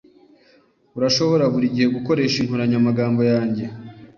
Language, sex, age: Kinyarwanda, male, 19-29